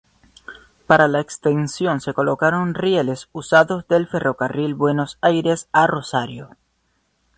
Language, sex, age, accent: Spanish, male, 19-29, Caribe: Cuba, Venezuela, Puerto Rico, República Dominicana, Panamá, Colombia caribeña, México caribeño, Costa del golfo de México